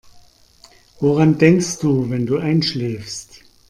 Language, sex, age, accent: German, male, 50-59, Deutschland Deutsch